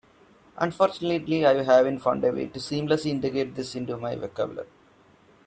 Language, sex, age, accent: English, male, 19-29, India and South Asia (India, Pakistan, Sri Lanka)